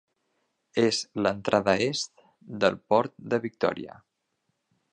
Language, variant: Catalan, Central